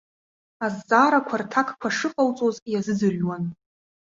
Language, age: Abkhazian, 19-29